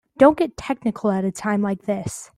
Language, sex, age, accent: English, female, under 19, United States English